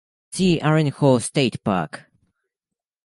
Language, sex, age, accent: English, male, under 19, United States English